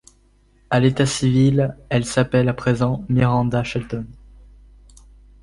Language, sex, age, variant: French, male, under 19, Français de métropole